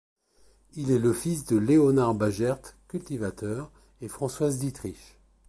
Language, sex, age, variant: French, male, 50-59, Français de métropole